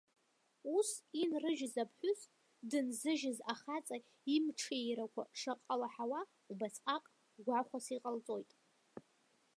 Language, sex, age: Abkhazian, female, under 19